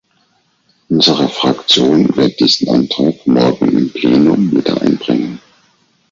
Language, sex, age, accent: German, male, 50-59, Deutschland Deutsch